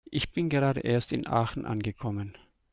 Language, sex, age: German, male, 50-59